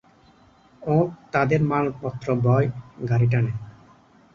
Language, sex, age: Bengali, male, 30-39